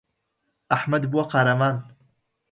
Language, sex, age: Central Kurdish, male, 19-29